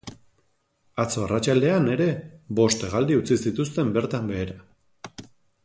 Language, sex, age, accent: Basque, male, 30-39, Erdialdekoa edo Nafarra (Gipuzkoa, Nafarroa)